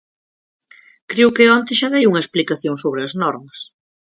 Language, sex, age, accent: Galician, female, 40-49, Oriental (común en zona oriental)